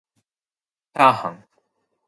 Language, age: Japanese, 19-29